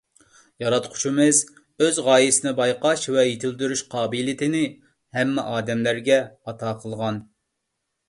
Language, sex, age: Uyghur, male, 30-39